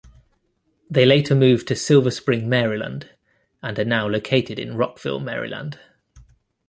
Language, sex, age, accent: English, male, 30-39, England English